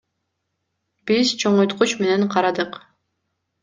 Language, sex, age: Kyrgyz, female, 19-29